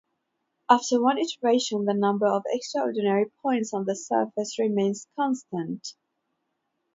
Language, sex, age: English, female, 30-39